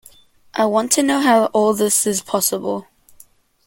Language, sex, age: English, male, under 19